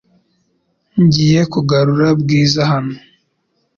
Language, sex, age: Kinyarwanda, male, under 19